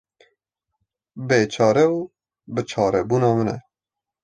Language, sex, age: Kurdish, male, 19-29